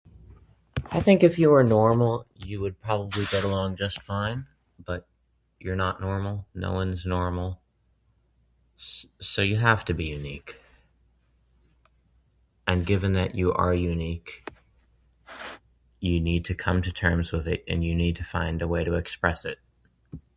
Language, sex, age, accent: English, male, 19-29, United States English